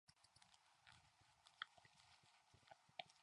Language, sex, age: English, female, 19-29